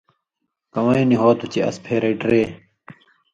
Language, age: Indus Kohistani, 30-39